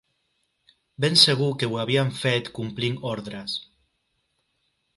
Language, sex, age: Catalan, male, 30-39